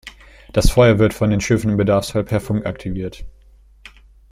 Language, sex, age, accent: German, male, under 19, Deutschland Deutsch